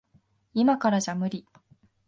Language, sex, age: Japanese, female, 19-29